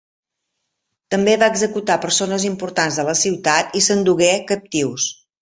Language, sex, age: Catalan, female, 50-59